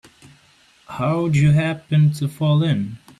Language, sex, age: English, male, 19-29